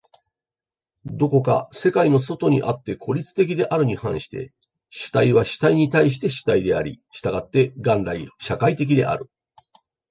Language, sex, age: Japanese, male, 50-59